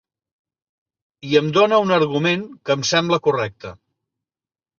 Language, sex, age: Catalan, male, 50-59